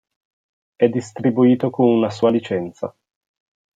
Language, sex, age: Italian, male, 19-29